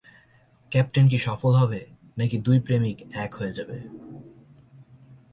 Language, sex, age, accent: Bengali, male, 19-29, Native